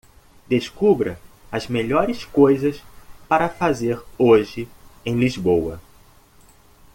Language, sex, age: Portuguese, male, 30-39